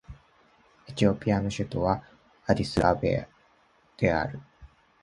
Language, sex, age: Japanese, male, 19-29